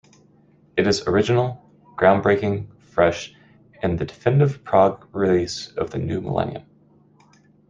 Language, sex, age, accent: English, male, 30-39, United States English